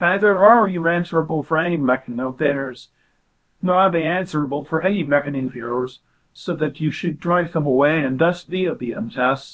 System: TTS, VITS